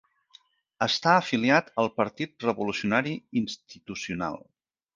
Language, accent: Catalan, Català central